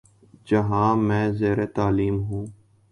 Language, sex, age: Urdu, male, 19-29